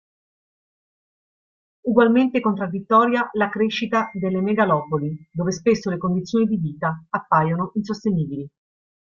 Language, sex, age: Italian, female, 40-49